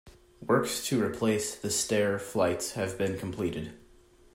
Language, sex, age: English, male, 19-29